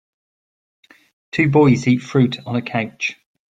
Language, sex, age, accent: English, male, 40-49, England English